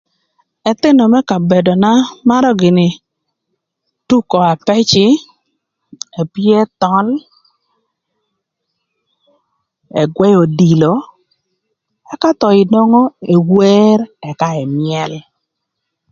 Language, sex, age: Thur, female, 50-59